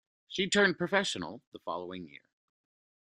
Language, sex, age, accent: English, male, 30-39, United States English